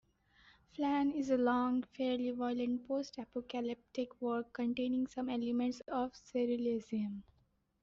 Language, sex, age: English, female, under 19